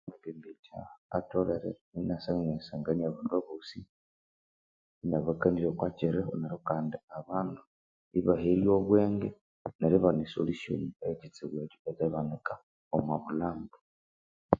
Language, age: Konzo, 30-39